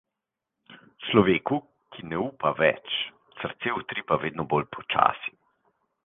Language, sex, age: Slovenian, male, 40-49